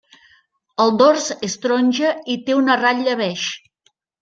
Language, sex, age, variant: Catalan, female, 50-59, Central